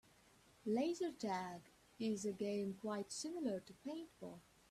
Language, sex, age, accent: English, female, 19-29, England English